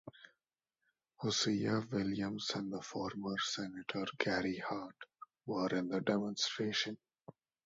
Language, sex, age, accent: English, male, 19-29, India and South Asia (India, Pakistan, Sri Lanka)